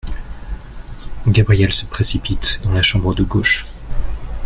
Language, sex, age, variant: French, male, 30-39, Français de métropole